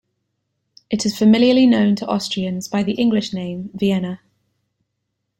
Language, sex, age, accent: English, female, 19-29, England English